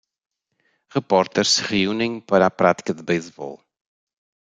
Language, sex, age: Portuguese, male, 40-49